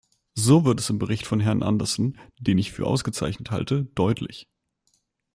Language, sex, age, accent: German, male, 19-29, Deutschland Deutsch